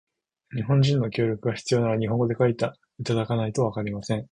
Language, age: Japanese, 19-29